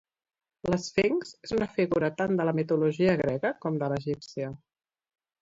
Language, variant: Catalan, Central